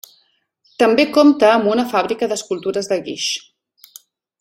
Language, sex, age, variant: Catalan, female, 30-39, Central